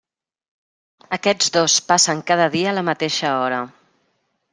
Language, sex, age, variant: Catalan, female, 40-49, Central